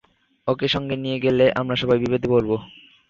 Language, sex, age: Bengali, male, under 19